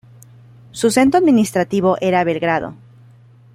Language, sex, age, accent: Spanish, female, 30-39, Caribe: Cuba, Venezuela, Puerto Rico, República Dominicana, Panamá, Colombia caribeña, México caribeño, Costa del golfo de México